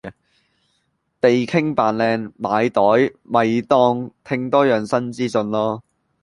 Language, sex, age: Cantonese, male, 19-29